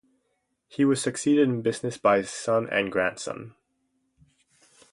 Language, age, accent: English, 19-29, United States English